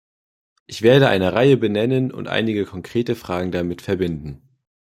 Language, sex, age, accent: German, male, 19-29, Deutschland Deutsch